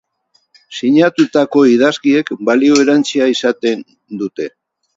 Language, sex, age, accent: Basque, male, 70-79, Mendebalekoa (Araba, Bizkaia, Gipuzkoako mendebaleko herri batzuk)